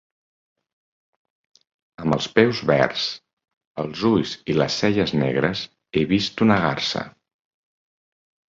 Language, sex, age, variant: Catalan, male, 40-49, Central